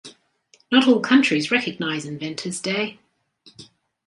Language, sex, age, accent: English, female, 50-59, Australian English